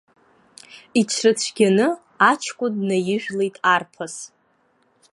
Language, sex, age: Abkhazian, female, under 19